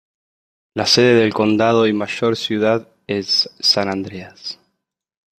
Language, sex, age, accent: Spanish, male, 19-29, Rioplatense: Argentina, Uruguay, este de Bolivia, Paraguay